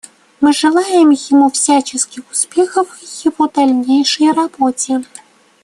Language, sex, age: Russian, male, 19-29